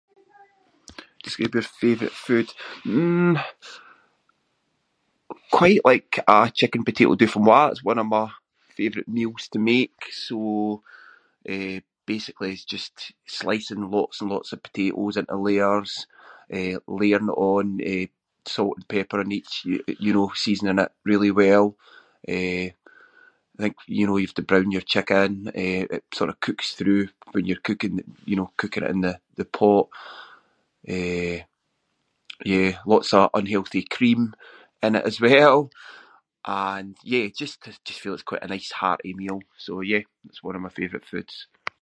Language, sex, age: Scots, male, 40-49